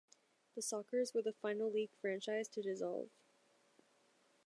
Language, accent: English, United States English